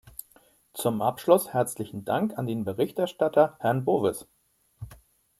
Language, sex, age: German, male, 50-59